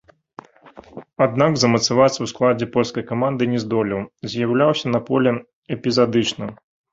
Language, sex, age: Belarusian, male, 30-39